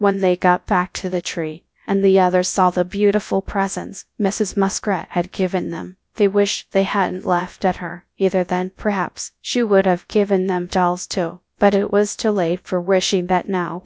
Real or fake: fake